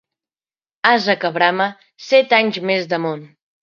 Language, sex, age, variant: Catalan, male, under 19, Central